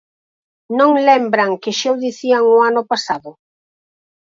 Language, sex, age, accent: Galician, female, 50-59, Normativo (estándar)